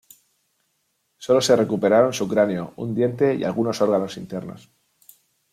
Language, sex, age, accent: Spanish, male, 19-29, España: Sur peninsular (Andalucia, Extremadura, Murcia)